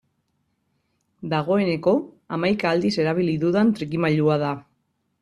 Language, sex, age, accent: Basque, female, 40-49, Mendebalekoa (Araba, Bizkaia, Gipuzkoako mendebaleko herri batzuk)